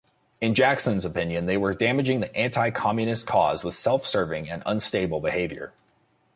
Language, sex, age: English, male, 19-29